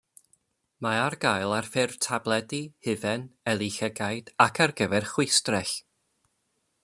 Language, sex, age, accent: Welsh, male, 30-39, Y Deyrnas Unedig Cymraeg